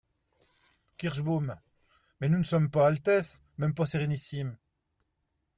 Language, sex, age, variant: French, male, 50-59, Français de métropole